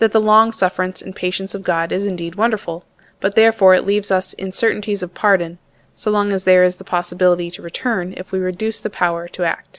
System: none